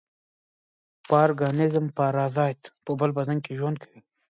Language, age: Pashto, 19-29